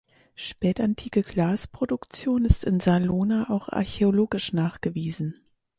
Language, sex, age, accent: German, female, 30-39, Deutschland Deutsch